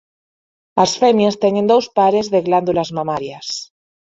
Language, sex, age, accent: Galician, female, 30-39, Normativo (estándar)